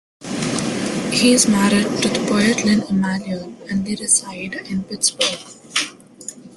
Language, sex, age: English, female, 19-29